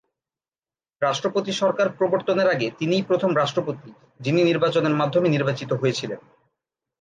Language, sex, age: Bengali, male, 19-29